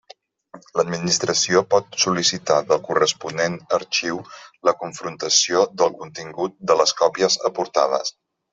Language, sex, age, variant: Catalan, male, 50-59, Central